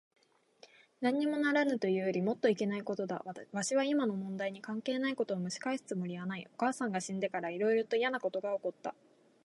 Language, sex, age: Japanese, female, 19-29